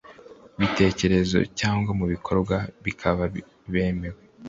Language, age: Kinyarwanda, 19-29